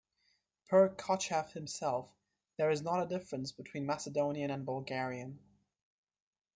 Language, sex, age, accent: English, male, 19-29, United States English